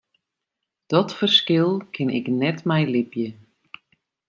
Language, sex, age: Western Frisian, female, 30-39